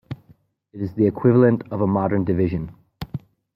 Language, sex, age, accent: English, male, 19-29, United States English